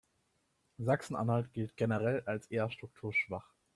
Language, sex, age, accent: German, male, 19-29, Deutschland Deutsch